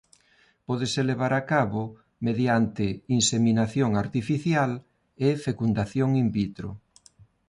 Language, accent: Galician, Neofalante